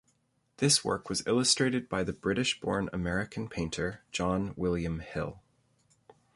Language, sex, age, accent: English, male, 30-39, Canadian English